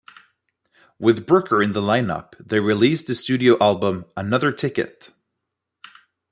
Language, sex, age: English, male, 30-39